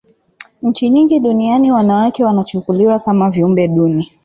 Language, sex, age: Swahili, female, 19-29